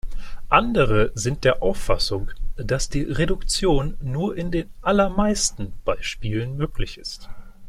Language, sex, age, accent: German, male, 19-29, Deutschland Deutsch